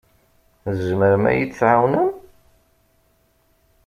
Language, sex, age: Kabyle, male, 40-49